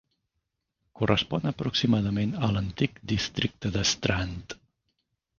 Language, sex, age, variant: Catalan, male, 40-49, Central